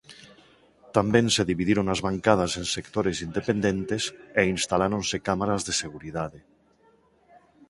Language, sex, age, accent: Galician, male, 50-59, Neofalante